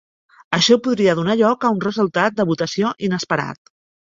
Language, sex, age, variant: Catalan, female, 40-49, Central